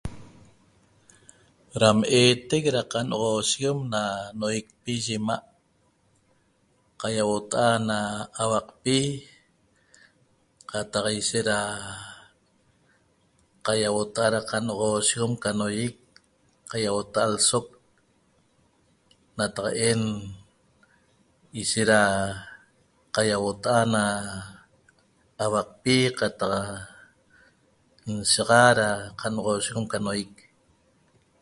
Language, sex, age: Toba, female, 50-59